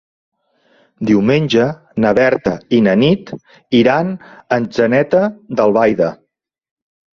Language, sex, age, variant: Catalan, male, 40-49, Central